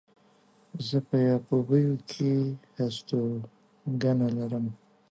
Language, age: Pashto, 19-29